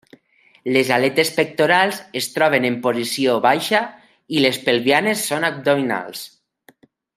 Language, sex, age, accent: Catalan, male, 30-39, valencià